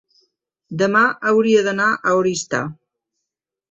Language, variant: Catalan, Central